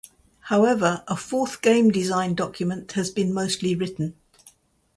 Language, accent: English, England English